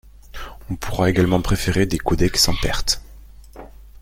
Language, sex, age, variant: French, male, 19-29, Français de métropole